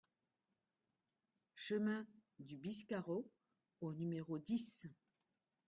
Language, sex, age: French, female, 50-59